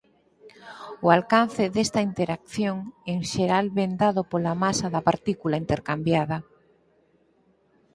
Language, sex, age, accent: Galician, female, 50-59, Normativo (estándar)